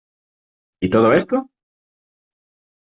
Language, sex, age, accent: Spanish, male, 30-39, España: Norte peninsular (Asturias, Castilla y León, Cantabria, País Vasco, Navarra, Aragón, La Rioja, Guadalajara, Cuenca)